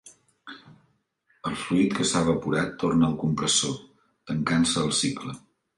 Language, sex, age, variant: Catalan, male, 50-59, Central